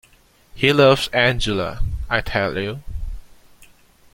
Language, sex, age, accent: English, male, 19-29, Singaporean English